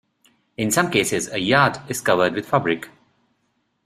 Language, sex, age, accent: English, male, 30-39, India and South Asia (India, Pakistan, Sri Lanka)